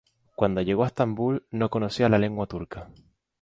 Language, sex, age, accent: Spanish, male, 19-29, España: Islas Canarias